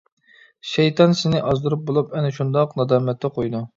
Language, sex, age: Uyghur, male, 30-39